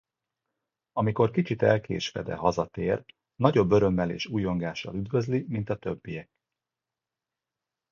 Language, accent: Hungarian, budapesti